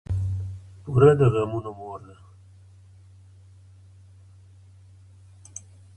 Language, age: Pashto, 60-69